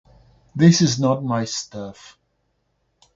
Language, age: English, 60-69